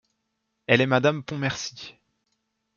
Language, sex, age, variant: French, male, 19-29, Français de métropole